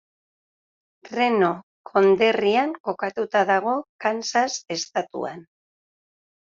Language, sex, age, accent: Basque, female, 50-59, Erdialdekoa edo Nafarra (Gipuzkoa, Nafarroa)